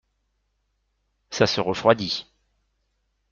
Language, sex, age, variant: French, male, 40-49, Français de métropole